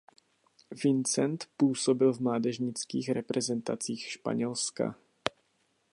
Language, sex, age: Czech, male, 30-39